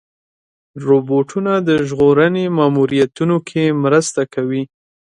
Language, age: Pashto, 19-29